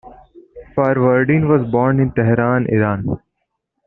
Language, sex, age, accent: English, male, 19-29, India and South Asia (India, Pakistan, Sri Lanka)